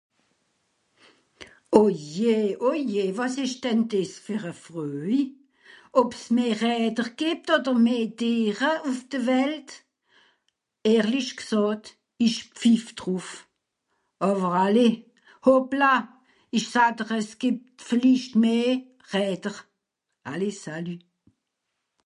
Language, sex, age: French, female, 70-79